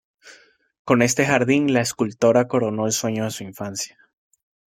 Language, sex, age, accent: Spanish, male, 30-39, Caribe: Cuba, Venezuela, Puerto Rico, República Dominicana, Panamá, Colombia caribeña, México caribeño, Costa del golfo de México